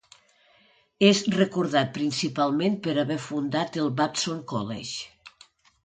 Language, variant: Catalan, Nord-Occidental